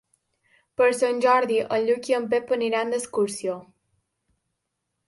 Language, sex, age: Catalan, female, under 19